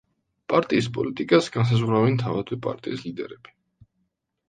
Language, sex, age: Georgian, male, 19-29